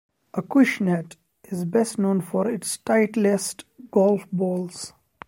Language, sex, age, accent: English, male, 19-29, India and South Asia (India, Pakistan, Sri Lanka)